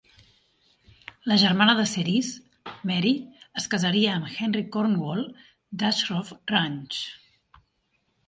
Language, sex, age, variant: Catalan, female, 40-49, Central